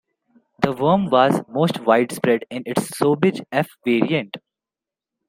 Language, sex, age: English, male, under 19